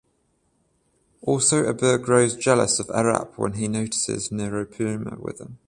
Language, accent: English, United States English; Australian English; England English; New Zealand English; Welsh English